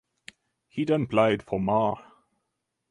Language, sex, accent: English, male, England English; Scottish English